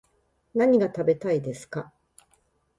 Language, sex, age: Japanese, female, 50-59